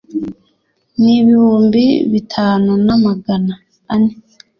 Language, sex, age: Kinyarwanda, female, 40-49